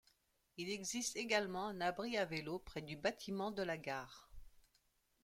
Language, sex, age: French, female, 50-59